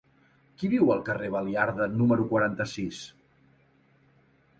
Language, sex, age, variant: Catalan, male, 40-49, Central